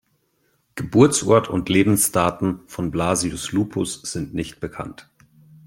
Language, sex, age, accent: German, male, 30-39, Deutschland Deutsch